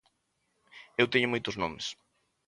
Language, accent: Galician, Normativo (estándar)